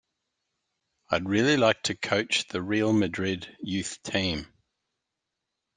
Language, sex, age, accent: English, male, 50-59, Australian English